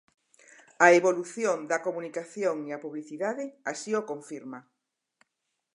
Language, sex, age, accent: Galician, female, 60-69, Normativo (estándar)